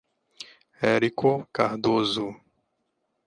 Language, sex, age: Portuguese, male, 30-39